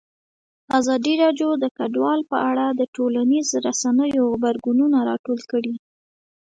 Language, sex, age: Pashto, female, 19-29